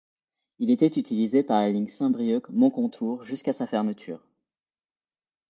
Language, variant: French, Français de métropole